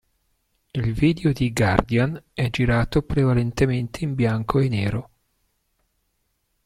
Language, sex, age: Italian, male, 40-49